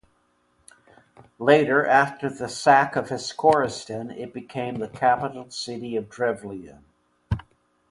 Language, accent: English, United States English